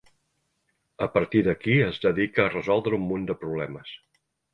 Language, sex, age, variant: Catalan, male, 50-59, Central